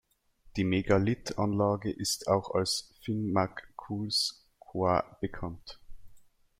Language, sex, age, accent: German, male, 19-29, Deutschland Deutsch